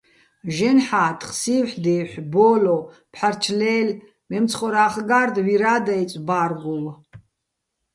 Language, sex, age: Bats, female, 60-69